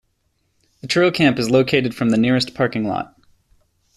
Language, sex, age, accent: English, male, 19-29, United States English